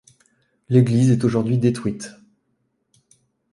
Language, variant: French, Français de métropole